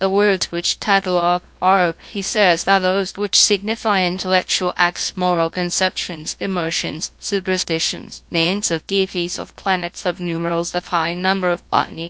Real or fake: fake